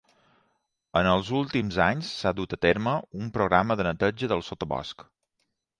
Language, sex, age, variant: Catalan, male, 40-49, Balear